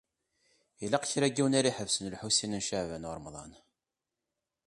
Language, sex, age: Kabyle, male, 30-39